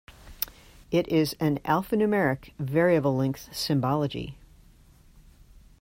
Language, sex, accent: English, female, United States English